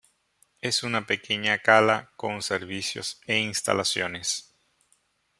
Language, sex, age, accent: Spanish, male, 30-39, Caribe: Cuba, Venezuela, Puerto Rico, República Dominicana, Panamá, Colombia caribeña, México caribeño, Costa del golfo de México